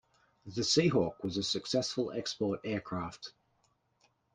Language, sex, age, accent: English, male, 40-49, Australian English